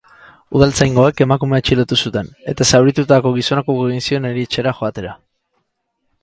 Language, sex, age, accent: Basque, male, 30-39, Mendebalekoa (Araba, Bizkaia, Gipuzkoako mendebaleko herri batzuk)